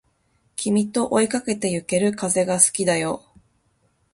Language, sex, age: Japanese, female, 19-29